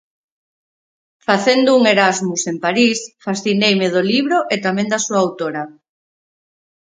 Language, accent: Galician, Normativo (estándar)